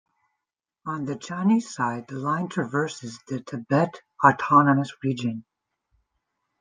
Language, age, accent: English, 30-39, United States English